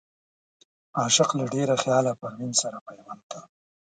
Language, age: Pashto, 60-69